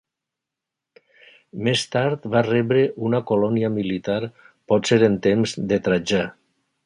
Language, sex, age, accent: Catalan, male, 60-69, valencià